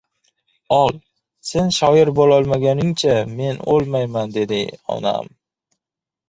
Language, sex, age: Uzbek, male, 19-29